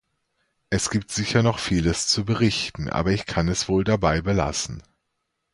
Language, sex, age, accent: German, male, 30-39, Deutschland Deutsch